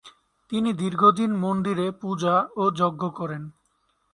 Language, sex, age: Bengali, male, 19-29